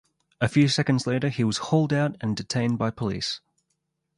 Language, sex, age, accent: English, male, 30-39, Australian English